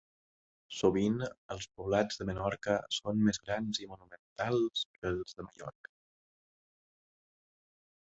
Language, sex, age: Catalan, male, 19-29